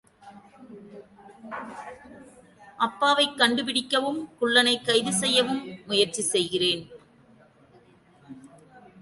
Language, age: Tamil, 40-49